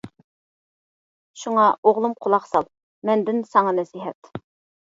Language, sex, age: Uyghur, female, 30-39